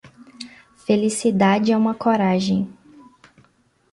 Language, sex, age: Portuguese, female, 19-29